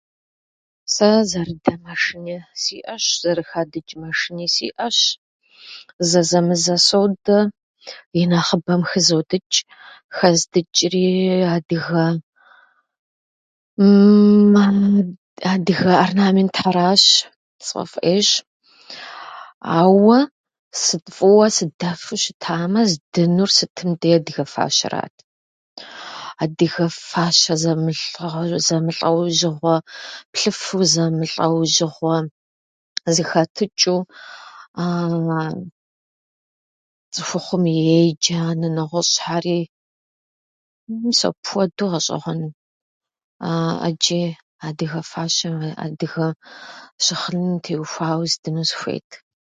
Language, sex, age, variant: Kabardian, female, 30-39, Адыгэбзэ (Къэбэрдей, Кирил, псоми зэдай)